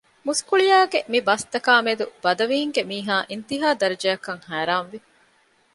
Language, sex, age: Divehi, female, 40-49